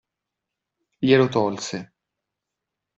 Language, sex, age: Italian, male, 30-39